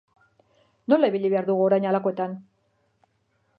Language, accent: Basque, Mendebalekoa (Araba, Bizkaia, Gipuzkoako mendebaleko herri batzuk)